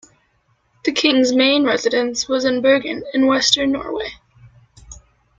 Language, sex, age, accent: English, female, 19-29, United States English